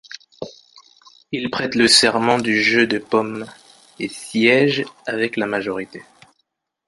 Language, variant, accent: French, Français d'Afrique subsaharienne et des îles africaines, Français du Cameroun